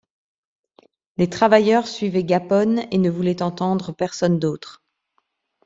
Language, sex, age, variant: French, female, 40-49, Français de métropole